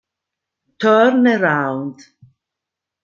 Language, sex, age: Italian, female, 50-59